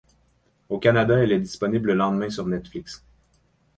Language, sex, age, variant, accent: French, male, 30-39, Français d'Amérique du Nord, Français du Canada